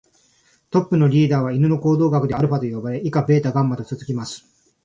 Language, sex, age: Japanese, male, 30-39